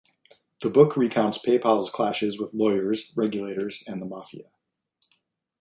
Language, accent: English, United States English